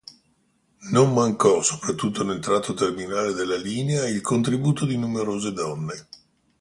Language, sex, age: Italian, male, 60-69